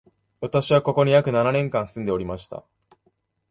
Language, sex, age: Japanese, male, 19-29